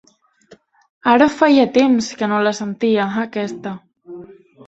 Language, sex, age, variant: Catalan, female, 19-29, Balear